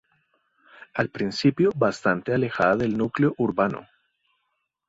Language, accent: Spanish, Andino-Pacífico: Colombia, Perú, Ecuador, oeste de Bolivia y Venezuela andina